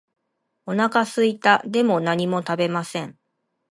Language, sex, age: Japanese, female, 30-39